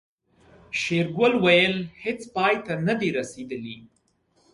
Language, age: Pashto, 19-29